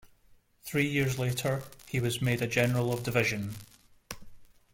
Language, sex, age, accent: English, male, 30-39, Scottish English